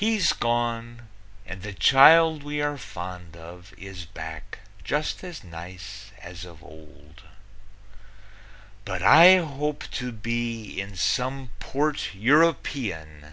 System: none